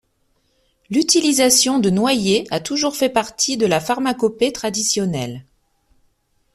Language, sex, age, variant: French, male, 19-29, Français de métropole